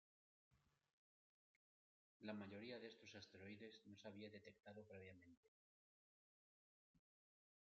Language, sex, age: Spanish, male, 40-49